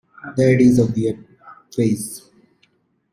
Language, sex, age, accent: English, male, 19-29, India and South Asia (India, Pakistan, Sri Lanka)